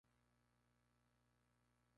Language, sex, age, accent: Spanish, male, 19-29, México